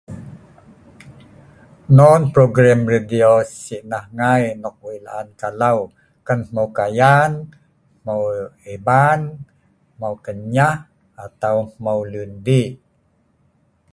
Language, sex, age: Sa'ban, male, 50-59